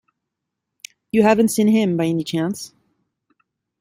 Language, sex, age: English, female, 40-49